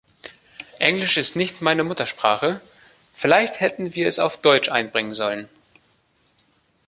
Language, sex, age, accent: German, male, 19-29, Deutschland Deutsch